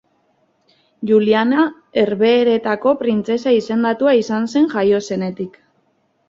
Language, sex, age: Basque, female, 19-29